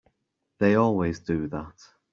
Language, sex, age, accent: English, male, 30-39, England English